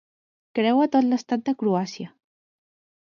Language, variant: Catalan, Central